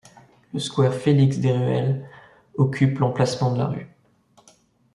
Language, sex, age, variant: French, male, 19-29, Français de métropole